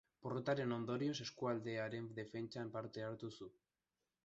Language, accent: Basque, Erdialdekoa edo Nafarra (Gipuzkoa, Nafarroa)